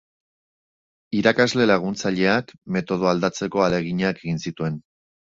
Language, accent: Basque, Erdialdekoa edo Nafarra (Gipuzkoa, Nafarroa)